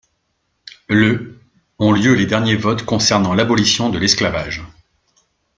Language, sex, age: French, male, 40-49